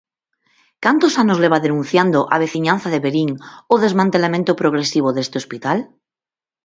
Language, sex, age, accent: Galician, female, 30-39, Normativo (estándar)